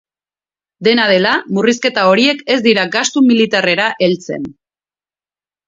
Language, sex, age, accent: Basque, female, 40-49, Erdialdekoa edo Nafarra (Gipuzkoa, Nafarroa)